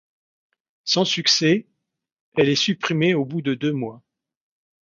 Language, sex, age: French, male, 60-69